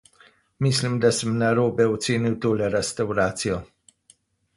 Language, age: Slovenian, 50-59